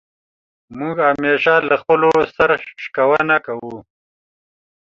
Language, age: Pashto, 40-49